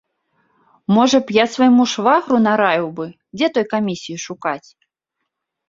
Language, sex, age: Belarusian, female, 30-39